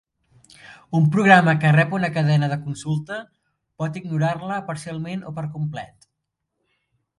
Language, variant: Catalan, Central